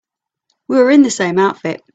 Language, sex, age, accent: English, female, 30-39, England English